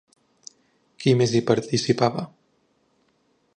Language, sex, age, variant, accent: Catalan, male, 19-29, Central, central